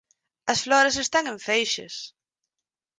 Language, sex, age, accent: Galician, female, 19-29, Normativo (estándar)